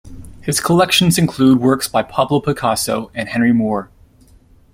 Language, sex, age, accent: English, male, 30-39, Canadian English